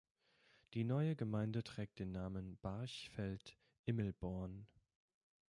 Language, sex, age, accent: German, male, 30-39, Deutschland Deutsch